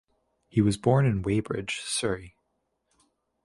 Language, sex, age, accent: English, male, 30-39, United States English